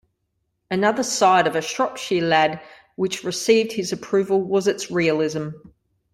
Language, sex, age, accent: English, female, 40-49, Australian English